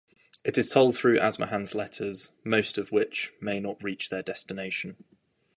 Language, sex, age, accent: English, male, 19-29, England English